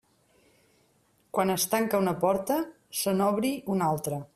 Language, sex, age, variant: Catalan, female, 50-59, Central